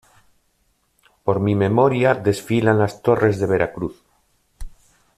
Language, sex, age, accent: Spanish, male, 50-59, España: Norte peninsular (Asturias, Castilla y León, Cantabria, País Vasco, Navarra, Aragón, La Rioja, Guadalajara, Cuenca)